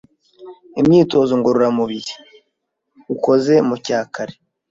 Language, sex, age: Kinyarwanda, male, 19-29